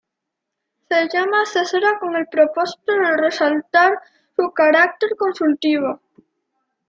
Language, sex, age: Spanish, female, 30-39